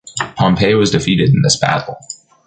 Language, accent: English, United States English